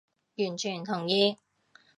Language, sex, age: Cantonese, female, 19-29